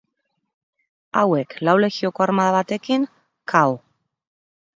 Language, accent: Basque, Mendebalekoa (Araba, Bizkaia, Gipuzkoako mendebaleko herri batzuk)